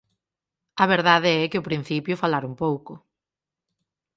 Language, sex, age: Galician, female, 30-39